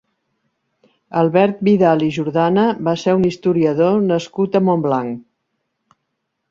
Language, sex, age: Catalan, female, 60-69